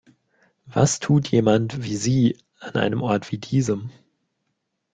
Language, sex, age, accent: German, male, 19-29, Deutschland Deutsch